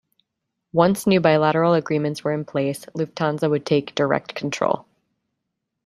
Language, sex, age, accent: English, female, 30-39, United States English